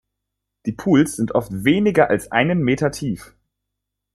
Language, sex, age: German, male, 19-29